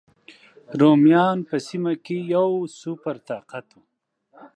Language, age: Pashto, 30-39